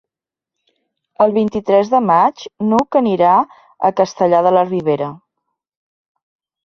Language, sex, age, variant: Catalan, female, 50-59, Central